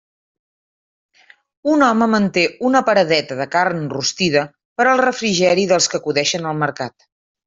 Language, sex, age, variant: Catalan, female, 50-59, Central